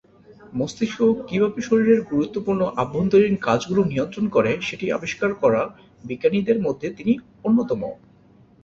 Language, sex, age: Bengali, male, 30-39